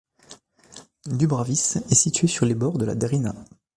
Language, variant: French, Français de métropole